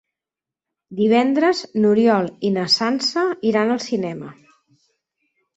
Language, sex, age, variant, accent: Catalan, female, 30-39, Central, Neutre